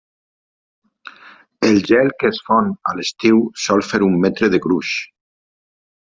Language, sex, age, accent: Catalan, male, 50-59, valencià